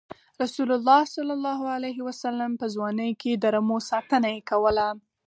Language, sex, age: Pashto, female, under 19